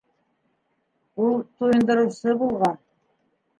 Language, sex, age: Bashkir, female, 60-69